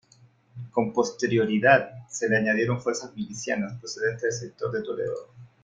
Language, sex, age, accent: Spanish, male, 40-49, España: Norte peninsular (Asturias, Castilla y León, Cantabria, País Vasco, Navarra, Aragón, La Rioja, Guadalajara, Cuenca)